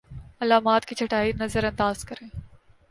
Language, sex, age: Urdu, female, 19-29